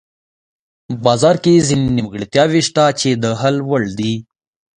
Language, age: Pashto, 19-29